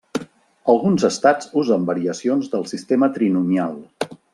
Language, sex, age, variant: Catalan, male, 50-59, Central